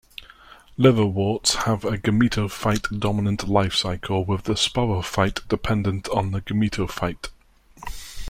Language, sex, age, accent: English, male, 30-39, England English